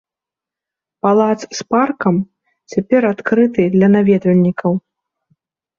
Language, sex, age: Belarusian, female, 19-29